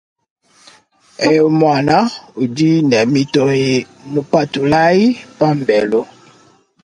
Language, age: Luba-Lulua, 30-39